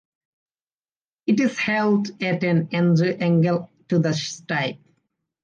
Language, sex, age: English, male, 19-29